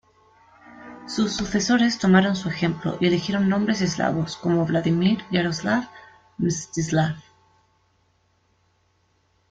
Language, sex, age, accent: Spanish, female, 30-39, España: Centro-Sur peninsular (Madrid, Toledo, Castilla-La Mancha)